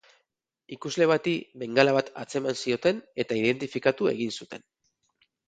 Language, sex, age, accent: Basque, male, 40-49, Mendebalekoa (Araba, Bizkaia, Gipuzkoako mendebaleko herri batzuk)